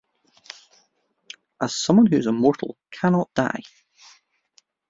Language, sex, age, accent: English, male, 30-39, Irish English